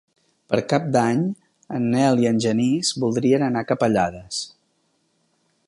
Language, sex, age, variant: Catalan, male, 50-59, Central